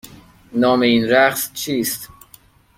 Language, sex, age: Persian, male, 19-29